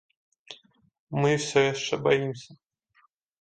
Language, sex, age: Belarusian, male, 19-29